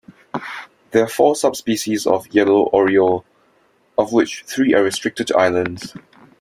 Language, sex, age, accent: English, male, 19-29, Singaporean English